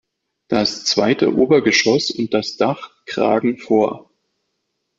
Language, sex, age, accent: German, male, 30-39, Deutschland Deutsch